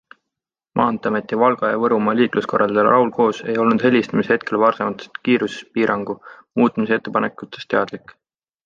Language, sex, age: Estonian, male, 19-29